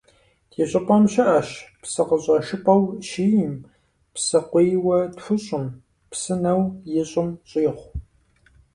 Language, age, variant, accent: Kabardian, 19-29, Адыгэбзэ (Къэбэрдей, Кирил, псоми зэдай), Джылэхъстэней (Gilahsteney)